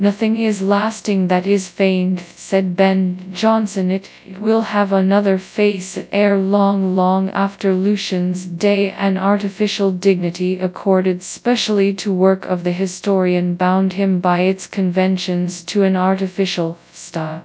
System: TTS, FastPitch